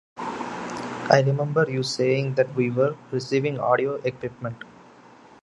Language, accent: English, India and South Asia (India, Pakistan, Sri Lanka)